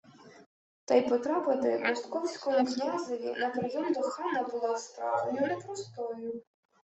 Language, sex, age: Ukrainian, female, 19-29